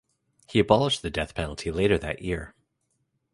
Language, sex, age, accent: English, male, 30-39, Canadian English